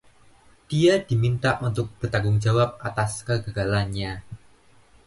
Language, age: Indonesian, 19-29